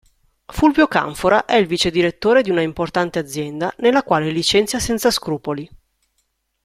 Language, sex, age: Italian, female, 30-39